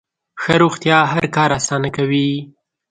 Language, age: Pashto, 19-29